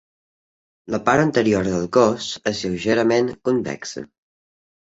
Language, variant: Catalan, Central